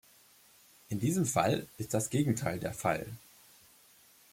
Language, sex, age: German, male, 30-39